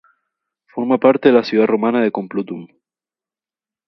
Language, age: Spanish, 19-29